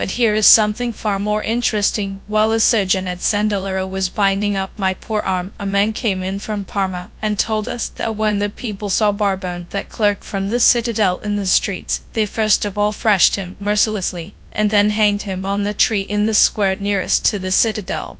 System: TTS, GradTTS